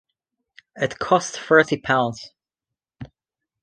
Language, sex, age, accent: English, male, 19-29, Welsh English